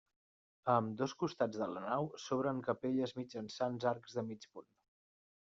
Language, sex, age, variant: Catalan, male, 19-29, Central